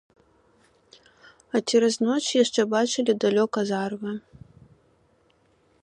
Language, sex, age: Belarusian, female, 19-29